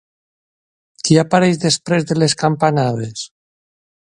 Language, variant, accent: Catalan, Valencià central, valencià